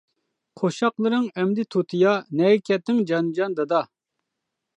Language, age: Uyghur, 40-49